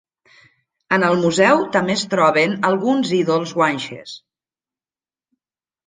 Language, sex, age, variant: Catalan, female, 40-49, Nord-Occidental